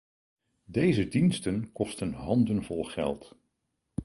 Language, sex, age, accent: Dutch, male, 60-69, Nederlands Nederlands